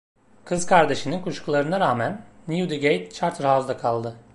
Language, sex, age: Turkish, male, 30-39